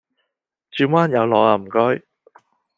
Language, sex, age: Cantonese, male, 19-29